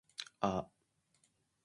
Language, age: Japanese, 19-29